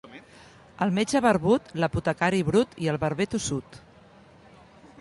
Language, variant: Catalan, Central